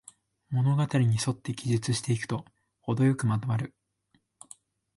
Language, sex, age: Japanese, male, 19-29